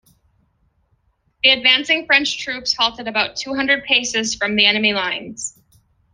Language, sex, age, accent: English, male, 30-39, India and South Asia (India, Pakistan, Sri Lanka)